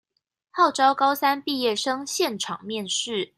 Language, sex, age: Chinese, female, 19-29